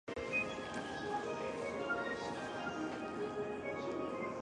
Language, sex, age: Japanese, male, 19-29